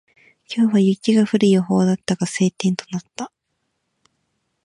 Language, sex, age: Japanese, female, 19-29